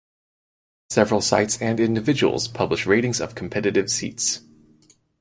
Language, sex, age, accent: English, male, 19-29, United States English